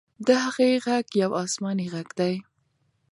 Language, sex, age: Pashto, female, 19-29